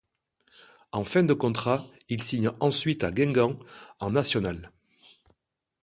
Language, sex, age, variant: French, male, 50-59, Français de métropole